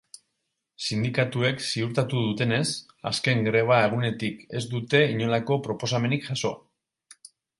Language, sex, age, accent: Basque, male, 40-49, Mendebalekoa (Araba, Bizkaia, Gipuzkoako mendebaleko herri batzuk)